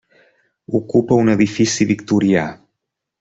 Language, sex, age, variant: Catalan, male, 30-39, Central